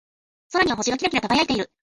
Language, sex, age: Japanese, female, 30-39